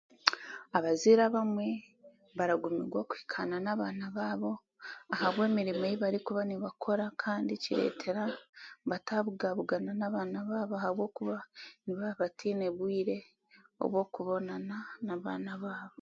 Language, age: Chiga, 19-29